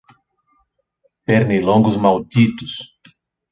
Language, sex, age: Portuguese, male, 30-39